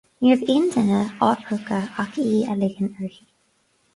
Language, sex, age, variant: Irish, female, 19-29, Gaeilge na Mumhan